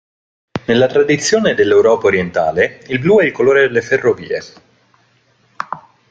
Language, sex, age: Italian, male, 19-29